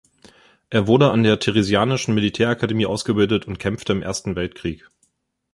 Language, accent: German, Deutschland Deutsch